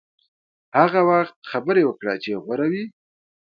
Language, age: Pashto, 19-29